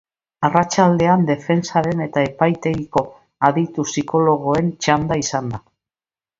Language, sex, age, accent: Basque, female, 60-69, Mendebalekoa (Araba, Bizkaia, Gipuzkoako mendebaleko herri batzuk)